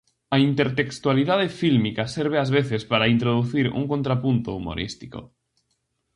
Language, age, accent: Galician, 19-29, Atlántico (seseo e gheada)